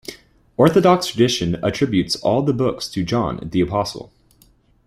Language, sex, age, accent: English, male, 19-29, United States English